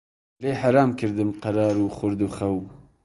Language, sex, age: Central Kurdish, male, 30-39